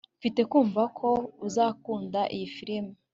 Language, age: Kinyarwanda, 19-29